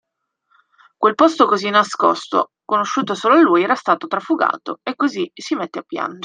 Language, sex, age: Italian, female, 19-29